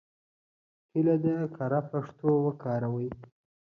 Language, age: Pashto, 19-29